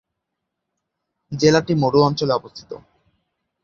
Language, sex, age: Bengali, male, under 19